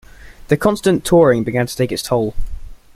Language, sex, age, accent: English, male, under 19, England English